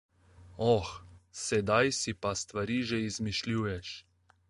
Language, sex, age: Slovenian, male, 19-29